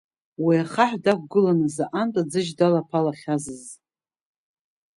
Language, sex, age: Abkhazian, female, 40-49